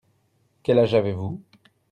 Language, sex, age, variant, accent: French, male, 30-39, Français d'Europe, Français de Belgique